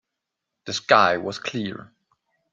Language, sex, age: English, male, 19-29